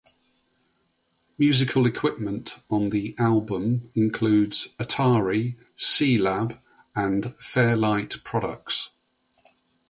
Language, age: English, 60-69